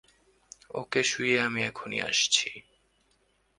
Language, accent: Bengali, শুদ্ধ